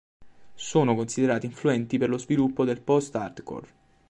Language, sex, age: Italian, male, 19-29